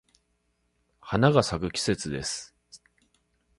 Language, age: Japanese, 40-49